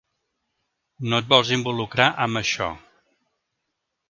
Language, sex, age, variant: Catalan, male, 50-59, Central